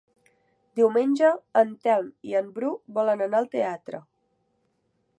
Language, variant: Catalan, Central